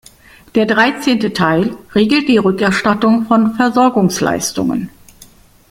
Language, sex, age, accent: German, female, 50-59, Deutschland Deutsch